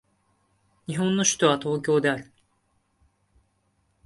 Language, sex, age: Japanese, male, 19-29